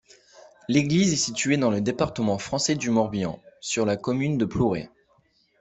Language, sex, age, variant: French, male, 19-29, Français de métropole